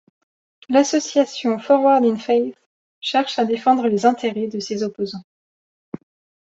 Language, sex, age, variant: French, female, 19-29, Français de métropole